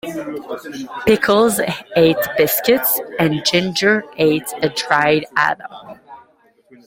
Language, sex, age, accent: English, female, 19-29, Canadian English